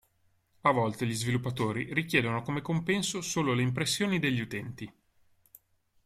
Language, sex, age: Italian, male, 30-39